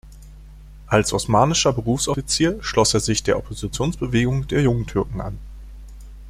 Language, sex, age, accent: German, male, 40-49, Deutschland Deutsch